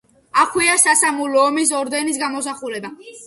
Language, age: Georgian, under 19